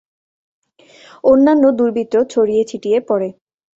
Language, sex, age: Bengali, female, 19-29